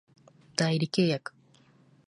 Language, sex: Japanese, female